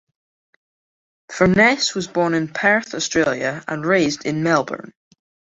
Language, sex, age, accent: English, male, under 19, Scottish English